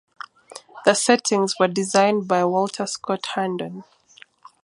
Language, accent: English, United States English; Southern African (South Africa, Zimbabwe, Namibia)